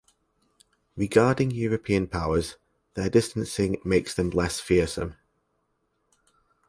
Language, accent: English, England English